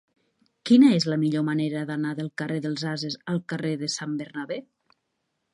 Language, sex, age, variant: Catalan, female, 40-49, Nord-Occidental